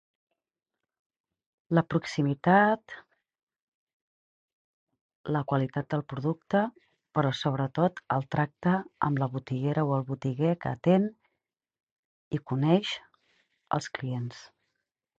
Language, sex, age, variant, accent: Catalan, female, 40-49, Central, Camp de Tarragona